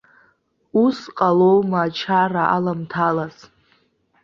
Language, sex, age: Abkhazian, female, 19-29